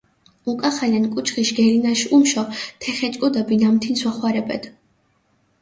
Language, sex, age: Mingrelian, female, 19-29